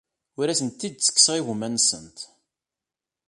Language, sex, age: Kabyle, male, 30-39